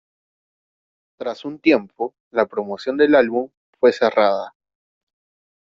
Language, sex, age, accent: Spanish, male, 19-29, Andino-Pacífico: Colombia, Perú, Ecuador, oeste de Bolivia y Venezuela andina